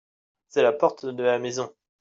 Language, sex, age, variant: French, male, 19-29, Français de métropole